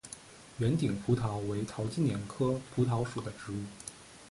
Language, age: Chinese, 30-39